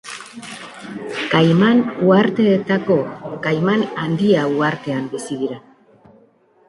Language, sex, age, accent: Basque, female, 19-29, Mendebalekoa (Araba, Bizkaia, Gipuzkoako mendebaleko herri batzuk)